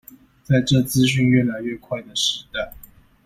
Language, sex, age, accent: Chinese, male, 19-29, 出生地：臺北市